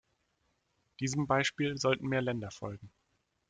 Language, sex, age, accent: German, male, 30-39, Deutschland Deutsch